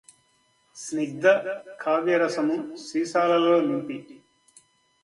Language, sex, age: Telugu, male, 60-69